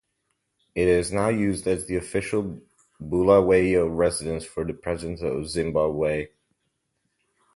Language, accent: English, United States English